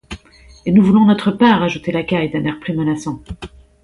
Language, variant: French, Français de métropole